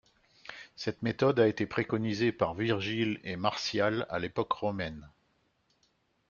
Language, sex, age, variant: French, male, 60-69, Français de métropole